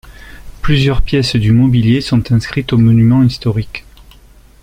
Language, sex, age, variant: French, male, 40-49, Français de métropole